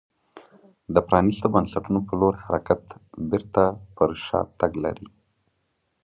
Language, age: Pashto, 19-29